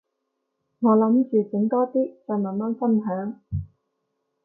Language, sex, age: Cantonese, female, 19-29